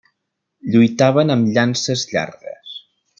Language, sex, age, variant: Catalan, male, 30-39, Central